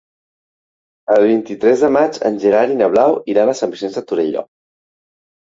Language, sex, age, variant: Catalan, male, 30-39, Central